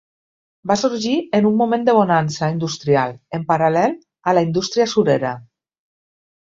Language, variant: Catalan, Nord-Occidental